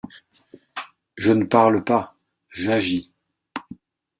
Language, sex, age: French, male, 40-49